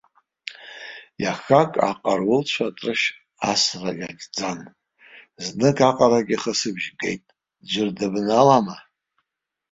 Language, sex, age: Abkhazian, male, 60-69